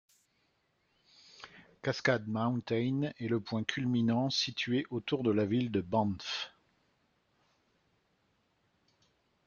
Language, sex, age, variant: French, male, 60-69, Français de métropole